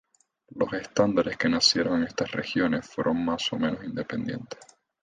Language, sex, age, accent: Spanish, male, 19-29, Caribe: Cuba, Venezuela, Puerto Rico, República Dominicana, Panamá, Colombia caribeña, México caribeño, Costa del golfo de México